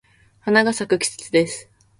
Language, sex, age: Japanese, female, 19-29